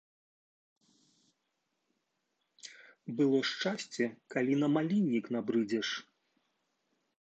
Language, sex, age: Belarusian, male, 40-49